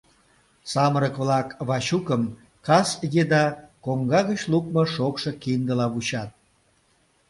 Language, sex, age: Mari, male, 60-69